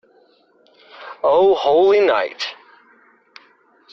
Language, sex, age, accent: English, male, 30-39, United States English